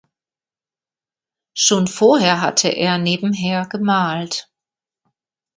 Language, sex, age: German, female, 50-59